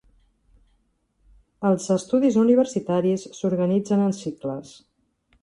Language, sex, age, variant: Catalan, female, 50-59, Central